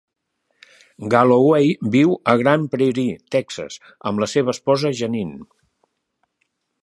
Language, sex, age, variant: Catalan, male, 60-69, Central